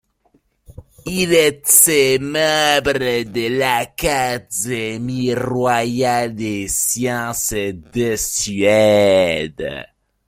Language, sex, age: French, male, 19-29